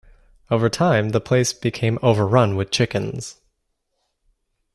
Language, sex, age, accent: English, male, 19-29, United States English